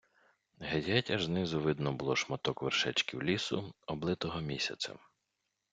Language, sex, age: Ukrainian, male, 30-39